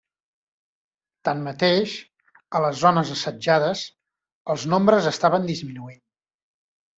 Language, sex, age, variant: Catalan, male, 40-49, Central